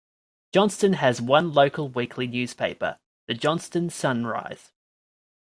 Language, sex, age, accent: English, male, 19-29, Australian English